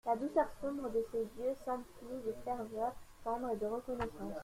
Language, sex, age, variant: French, male, 40-49, Français de métropole